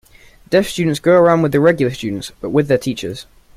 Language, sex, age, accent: English, male, under 19, England English